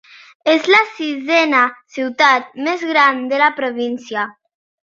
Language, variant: Catalan, Central